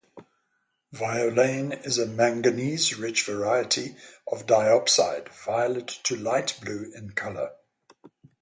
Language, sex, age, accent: English, male, 70-79, England English; Southern African (South Africa, Zimbabwe, Namibia)